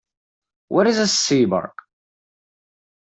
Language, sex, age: English, male, under 19